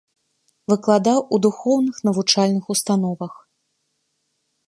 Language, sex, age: Belarusian, female, 30-39